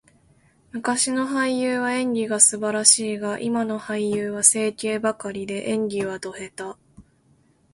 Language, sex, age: Japanese, female, 19-29